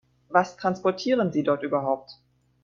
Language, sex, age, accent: German, female, 19-29, Deutschland Deutsch